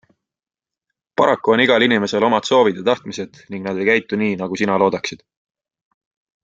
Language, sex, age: Estonian, male, 19-29